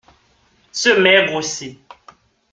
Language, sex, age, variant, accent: French, male, 19-29, Français d'Amérique du Nord, Français du Canada